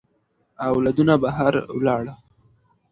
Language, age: Pashto, 19-29